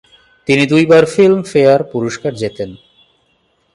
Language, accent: Bengali, Standard Bengali